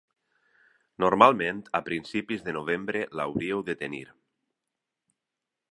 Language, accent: Catalan, valencià